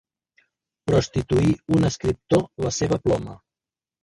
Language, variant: Catalan, Central